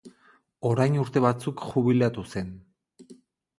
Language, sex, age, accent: Basque, male, 40-49, Erdialdekoa edo Nafarra (Gipuzkoa, Nafarroa)